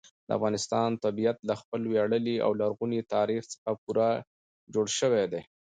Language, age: Pashto, 40-49